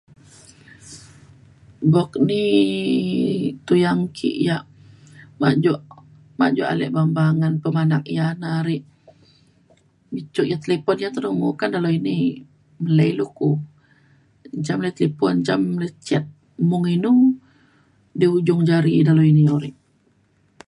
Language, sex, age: Mainstream Kenyah, female, 30-39